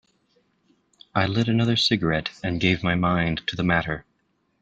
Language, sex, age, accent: English, male, 19-29, United States English